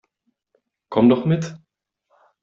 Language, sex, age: German, male, 19-29